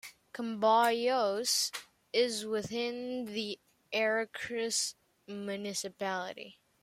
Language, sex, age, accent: English, male, under 19, United States English